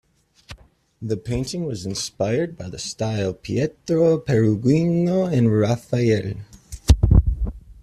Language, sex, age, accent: English, male, 19-29, United States English